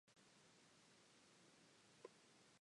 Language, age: English, 19-29